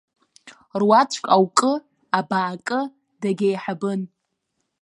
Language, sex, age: Abkhazian, female, 19-29